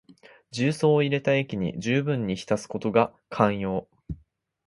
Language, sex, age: Japanese, male, under 19